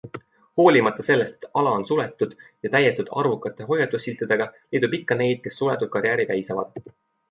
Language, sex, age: Estonian, male, 19-29